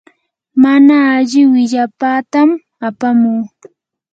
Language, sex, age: Yanahuanca Pasco Quechua, female, 19-29